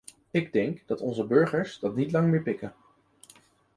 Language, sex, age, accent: Dutch, male, 19-29, Nederlands Nederlands